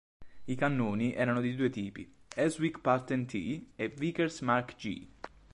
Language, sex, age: Italian, male, 19-29